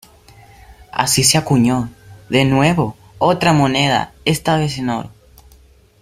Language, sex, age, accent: Spanish, male, under 19, Caribe: Cuba, Venezuela, Puerto Rico, República Dominicana, Panamá, Colombia caribeña, México caribeño, Costa del golfo de México